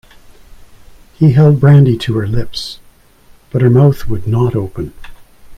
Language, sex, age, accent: English, male, 60-69, Canadian English